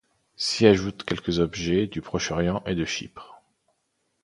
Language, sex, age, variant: French, male, 19-29, Français de métropole